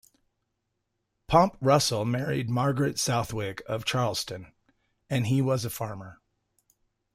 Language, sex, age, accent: English, male, 50-59, United States English